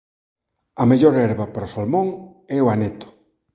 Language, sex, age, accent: Galician, male, 50-59, Normativo (estándar)